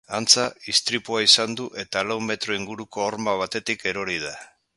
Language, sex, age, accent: Basque, male, 50-59, Mendebalekoa (Araba, Bizkaia, Gipuzkoako mendebaleko herri batzuk)